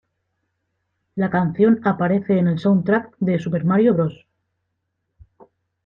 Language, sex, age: Spanish, female, 30-39